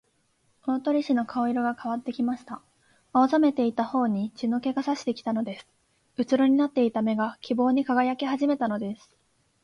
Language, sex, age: Japanese, female, 19-29